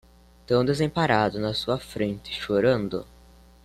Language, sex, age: Portuguese, male, under 19